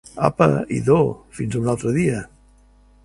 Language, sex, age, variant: Catalan, male, 60-69, Central